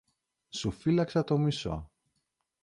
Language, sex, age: Greek, male, 40-49